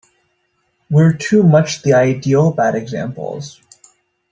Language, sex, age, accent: English, male, under 19, United States English